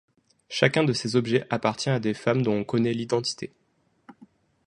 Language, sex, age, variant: French, male, 19-29, Français de métropole